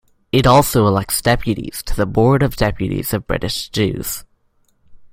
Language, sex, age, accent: English, male, under 19, United States English